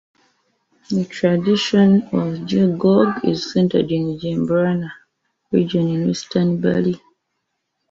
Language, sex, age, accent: English, female, 30-39, England English